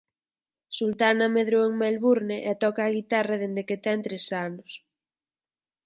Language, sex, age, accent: Galician, female, 19-29, Central (sen gheada)